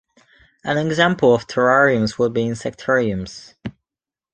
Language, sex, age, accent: English, male, 19-29, Welsh English